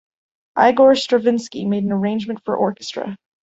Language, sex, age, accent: English, female, 19-29, United States English